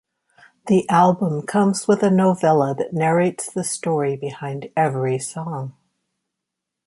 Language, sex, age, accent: English, female, 60-69, United States English